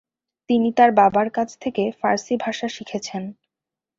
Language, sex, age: Bengali, female, under 19